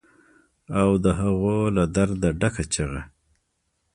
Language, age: Pashto, 30-39